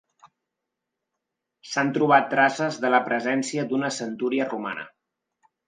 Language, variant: Catalan, Central